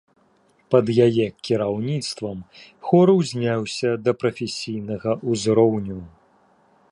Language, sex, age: Belarusian, male, 40-49